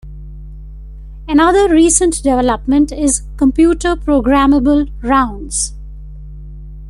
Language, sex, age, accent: English, female, 50-59, India and South Asia (India, Pakistan, Sri Lanka)